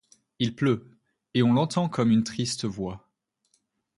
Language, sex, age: French, female, 19-29